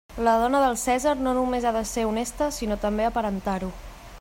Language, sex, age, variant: Catalan, female, 19-29, Central